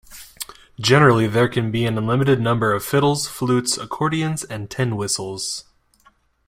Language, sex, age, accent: English, male, 19-29, United States English